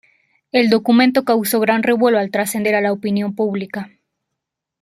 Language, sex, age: Spanish, female, 19-29